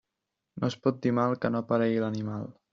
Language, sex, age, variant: Catalan, male, 19-29, Central